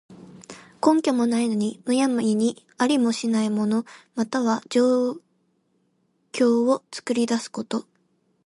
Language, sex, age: Japanese, female, 19-29